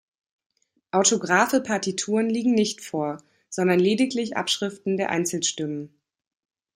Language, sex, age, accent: German, female, 30-39, Deutschland Deutsch